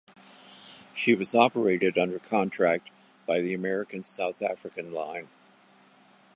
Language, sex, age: English, male, 70-79